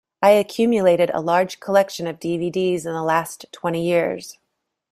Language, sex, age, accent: English, female, 40-49, United States English